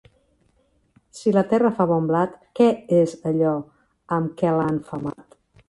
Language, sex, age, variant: Catalan, female, 50-59, Central